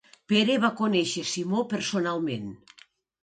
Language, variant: Catalan, Nord-Occidental